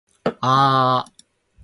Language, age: Japanese, 19-29